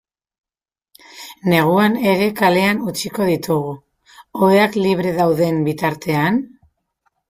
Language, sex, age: Basque, female, 30-39